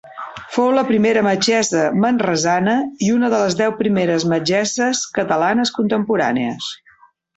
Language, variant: Catalan, Central